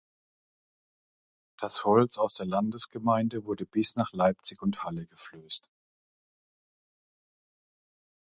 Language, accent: German, Deutschland Deutsch